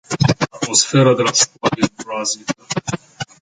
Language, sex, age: Romanian, male, 19-29